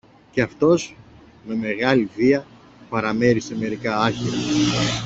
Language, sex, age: Greek, male, 40-49